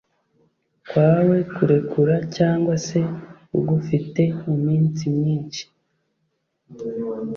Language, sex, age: Kinyarwanda, male, 30-39